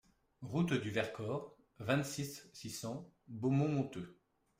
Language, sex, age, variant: French, male, 30-39, Français de métropole